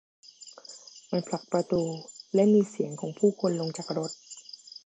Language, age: Thai, 30-39